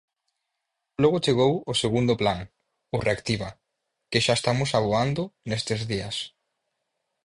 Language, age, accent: Galician, 19-29, Oriental (común en zona oriental)